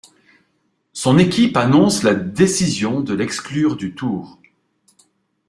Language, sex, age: French, male, 40-49